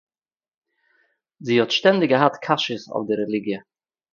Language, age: Yiddish, 30-39